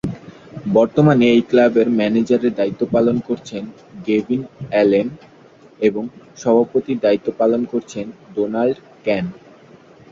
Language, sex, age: Bengali, male, 19-29